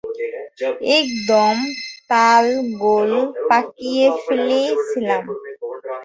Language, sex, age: Bengali, female, 19-29